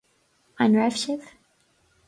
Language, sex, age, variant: Irish, female, 19-29, Gaeilge na Mumhan